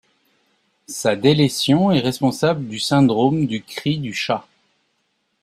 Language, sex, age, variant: French, male, 40-49, Français de métropole